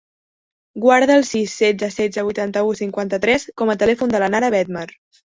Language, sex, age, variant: Catalan, female, under 19, Central